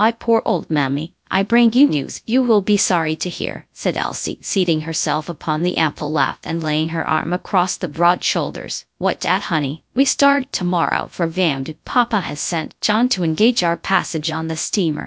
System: TTS, GradTTS